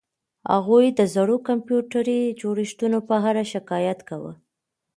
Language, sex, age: Pashto, female, 19-29